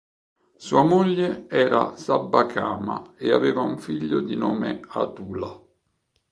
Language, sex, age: Italian, male, 50-59